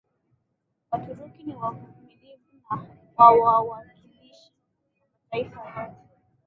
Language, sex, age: Swahili, female, 19-29